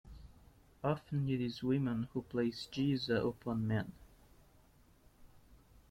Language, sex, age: English, male, 19-29